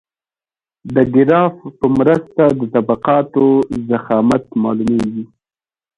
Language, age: Pashto, 30-39